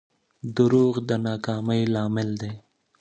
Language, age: Pashto, 19-29